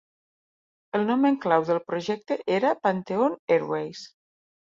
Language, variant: Catalan, Septentrional